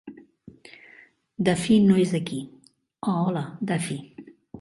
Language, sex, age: Catalan, female, 60-69